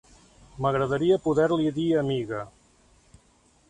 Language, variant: Catalan, Central